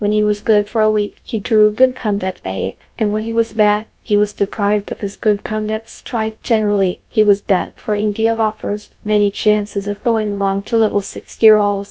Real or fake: fake